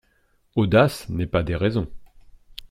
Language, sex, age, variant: French, male, 40-49, Français de métropole